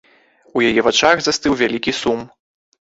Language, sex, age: Belarusian, male, 19-29